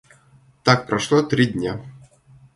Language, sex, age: Russian, male, 19-29